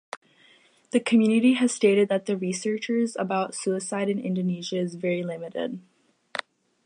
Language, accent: English, United States English